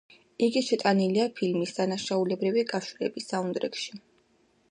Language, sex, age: Georgian, female, 19-29